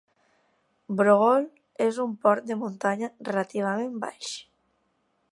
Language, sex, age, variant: Catalan, female, 19-29, Tortosí